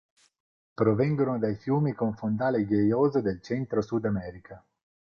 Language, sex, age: Italian, male, 40-49